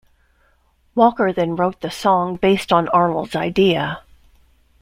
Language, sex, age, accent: English, female, 50-59, United States English